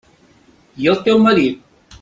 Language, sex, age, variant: Catalan, male, 60-69, Central